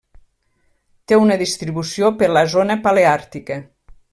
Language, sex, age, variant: Catalan, female, 50-59, Nord-Occidental